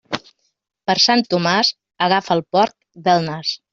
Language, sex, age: Catalan, female, 50-59